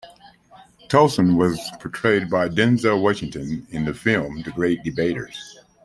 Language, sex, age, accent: English, male, 60-69, United States English